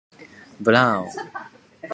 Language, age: English, under 19